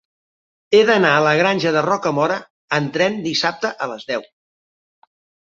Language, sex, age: Catalan, male, 60-69